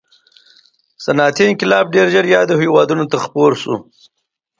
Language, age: Pashto, 40-49